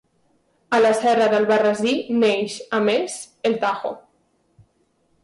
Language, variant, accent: Catalan, Valencià meridional, valencià